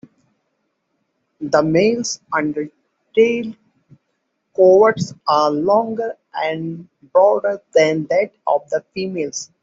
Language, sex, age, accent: English, male, 30-39, India and South Asia (India, Pakistan, Sri Lanka)